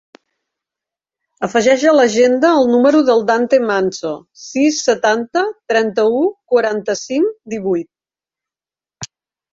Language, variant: Catalan, Central